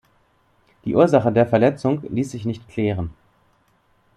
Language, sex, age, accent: German, male, 30-39, Deutschland Deutsch